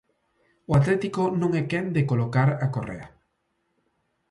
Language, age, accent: Galician, under 19, Normativo (estándar)